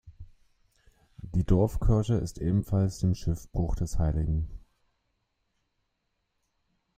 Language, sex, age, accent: German, male, 30-39, Deutschland Deutsch